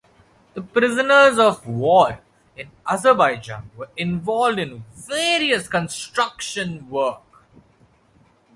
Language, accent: English, India and South Asia (India, Pakistan, Sri Lanka)